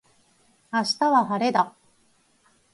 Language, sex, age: Japanese, female, 40-49